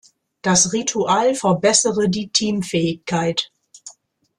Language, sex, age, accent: German, female, 50-59, Deutschland Deutsch